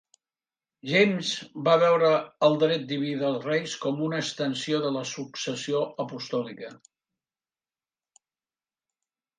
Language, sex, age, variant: Catalan, male, 60-69, Nord-Occidental